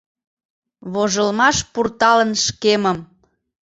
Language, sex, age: Mari, female, 30-39